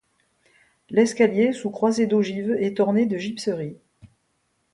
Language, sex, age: French, female, 50-59